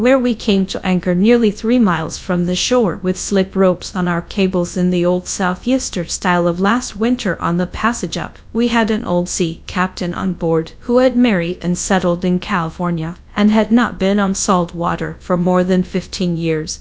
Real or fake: fake